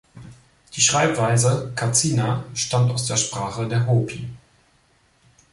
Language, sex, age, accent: German, male, 30-39, Deutschland Deutsch